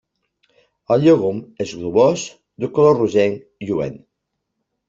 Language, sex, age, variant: Catalan, male, 40-49, Central